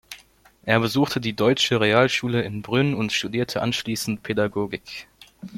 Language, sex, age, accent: German, male, under 19, Deutschland Deutsch